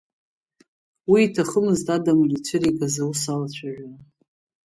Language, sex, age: Abkhazian, female, 40-49